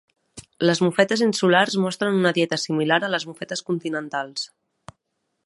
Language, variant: Catalan, Central